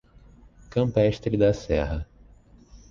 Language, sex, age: Portuguese, male, 19-29